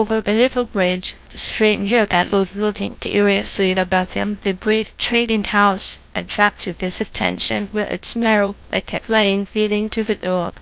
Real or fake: fake